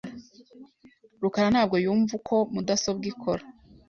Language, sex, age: Kinyarwanda, female, 19-29